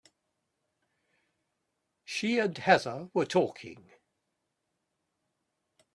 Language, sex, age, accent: English, male, 70-79, England English